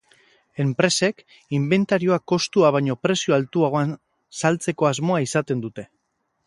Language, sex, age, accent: Basque, male, 30-39, Mendebalekoa (Araba, Bizkaia, Gipuzkoako mendebaleko herri batzuk)